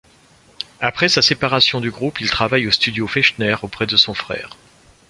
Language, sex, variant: French, male, Français de métropole